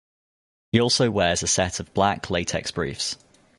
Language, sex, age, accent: English, male, 30-39, England English